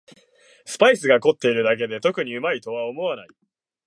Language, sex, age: Japanese, male, 19-29